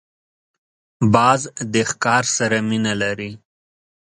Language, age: Pashto, 30-39